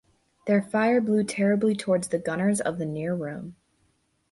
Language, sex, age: English, female, under 19